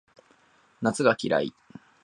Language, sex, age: Japanese, male, 19-29